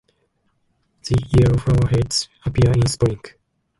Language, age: English, 19-29